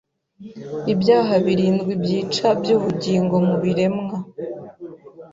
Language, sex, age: Kinyarwanda, female, 19-29